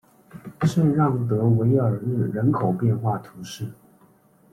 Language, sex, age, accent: Chinese, male, 19-29, 出生地：四川省